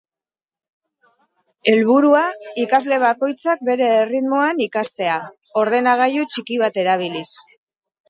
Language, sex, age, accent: Basque, female, 50-59, Mendebalekoa (Araba, Bizkaia, Gipuzkoako mendebaleko herri batzuk)